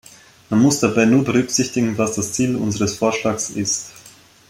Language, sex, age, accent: German, male, 19-29, Österreichisches Deutsch